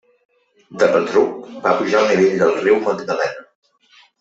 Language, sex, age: Catalan, male, 50-59